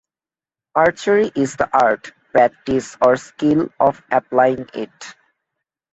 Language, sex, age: English, male, 19-29